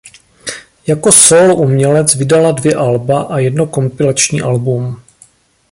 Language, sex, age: Czech, male, 40-49